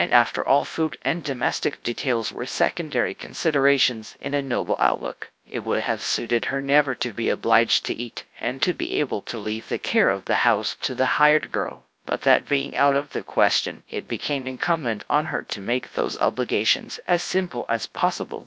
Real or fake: fake